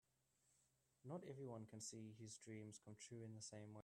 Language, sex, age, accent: English, male, under 19, Southern African (South Africa, Zimbabwe, Namibia)